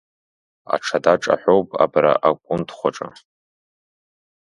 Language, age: Abkhazian, 19-29